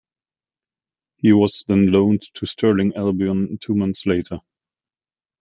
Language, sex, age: English, male, 40-49